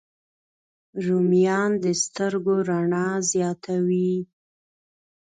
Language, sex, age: Pashto, female, 19-29